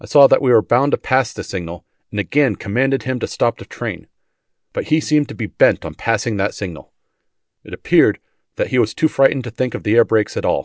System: none